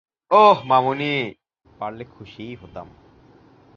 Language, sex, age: Bengali, male, 19-29